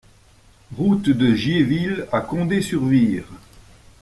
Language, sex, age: French, male, 70-79